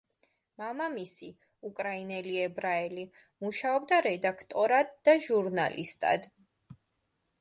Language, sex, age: Georgian, female, 19-29